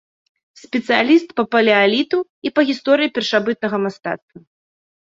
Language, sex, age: Belarusian, female, 30-39